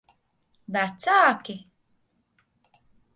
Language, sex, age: Latvian, female, 19-29